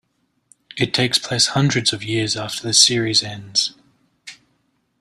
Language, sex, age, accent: English, male, 19-29, Australian English